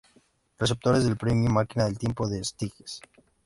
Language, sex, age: Spanish, male, 19-29